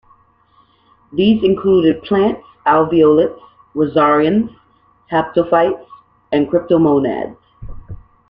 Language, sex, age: English, female, 19-29